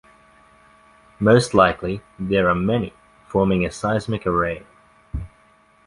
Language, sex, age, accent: English, male, 19-29, Australian English